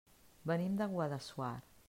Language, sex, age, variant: Catalan, female, 50-59, Central